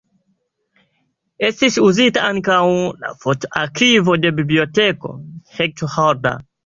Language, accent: Esperanto, Internacia